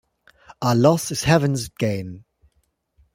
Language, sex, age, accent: German, male, 40-49, Deutschland Deutsch